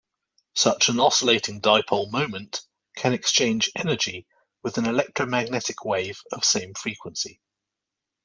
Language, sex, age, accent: English, male, 40-49, England English